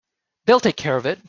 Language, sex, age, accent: English, male, 30-39, United States English